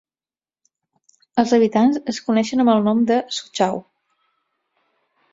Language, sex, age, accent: Catalan, female, 30-39, Garrotxi